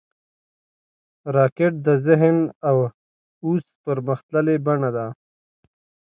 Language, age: Pashto, 19-29